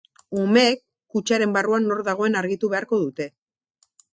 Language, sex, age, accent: Basque, female, 40-49, Mendebalekoa (Araba, Bizkaia, Gipuzkoako mendebaleko herri batzuk)